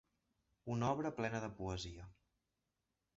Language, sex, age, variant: Catalan, male, 19-29, Central